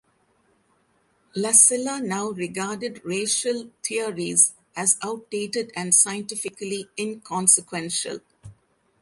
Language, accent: English, India and South Asia (India, Pakistan, Sri Lanka)